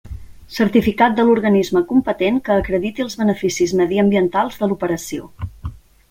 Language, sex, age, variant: Catalan, female, 40-49, Central